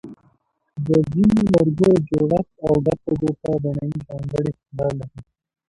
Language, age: Pashto, 19-29